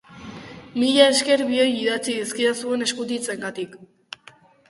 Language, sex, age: Basque, female, under 19